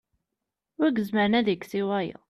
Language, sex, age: Kabyle, female, 19-29